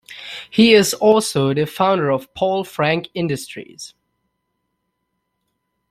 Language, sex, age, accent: English, male, 19-29, United States English